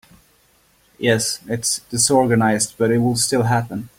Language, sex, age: English, male, 30-39